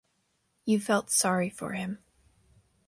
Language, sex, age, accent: English, female, under 19, United States English